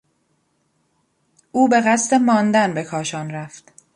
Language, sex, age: Persian, female, 19-29